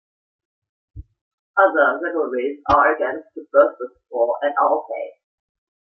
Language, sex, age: English, female, 50-59